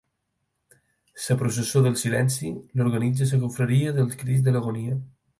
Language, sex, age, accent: Catalan, male, under 19, mallorquí